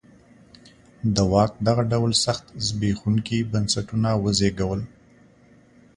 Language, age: Pashto, 30-39